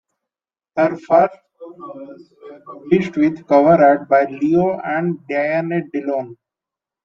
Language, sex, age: English, male, 19-29